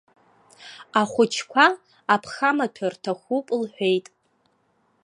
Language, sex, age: Abkhazian, female, under 19